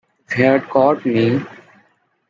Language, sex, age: English, male, 19-29